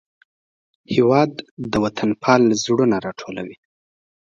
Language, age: Pashto, 19-29